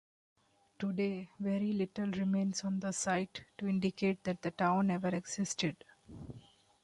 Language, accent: English, India and South Asia (India, Pakistan, Sri Lanka)